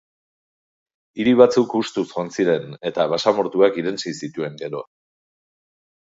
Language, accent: Basque, Erdialdekoa edo Nafarra (Gipuzkoa, Nafarroa)